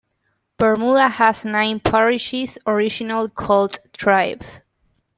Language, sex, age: English, female, 19-29